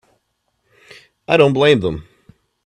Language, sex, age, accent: English, male, 40-49, United States English